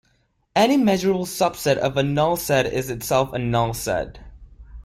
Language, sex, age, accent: English, male, 19-29, United States English